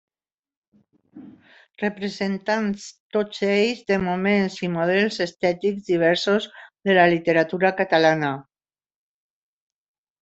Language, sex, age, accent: Catalan, female, 60-69, valencià